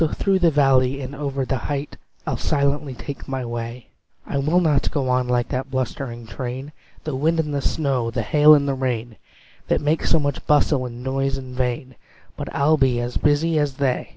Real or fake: real